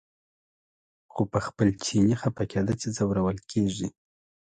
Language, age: Pashto, 30-39